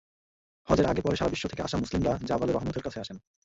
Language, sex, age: Bengali, male, 19-29